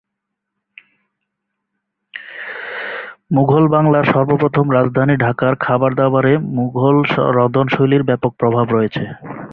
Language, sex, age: Bengali, male, 30-39